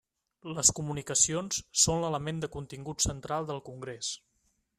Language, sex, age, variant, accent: Catalan, male, 19-29, Central, central